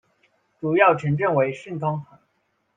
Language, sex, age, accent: Chinese, male, 19-29, 出生地：湖南省